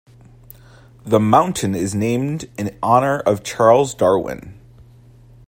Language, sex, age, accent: English, male, 19-29, United States English